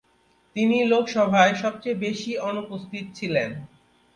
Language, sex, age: Bengali, male, 30-39